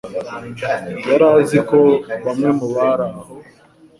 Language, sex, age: Kinyarwanda, male, 19-29